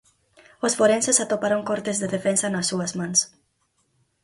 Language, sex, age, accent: Galician, female, 19-29, Normativo (estándar)